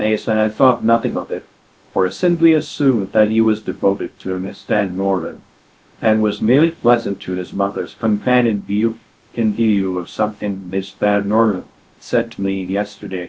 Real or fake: fake